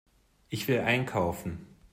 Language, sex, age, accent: German, male, 19-29, Deutschland Deutsch